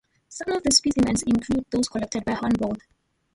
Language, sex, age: English, female, 30-39